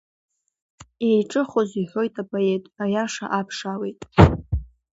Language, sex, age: Abkhazian, female, 30-39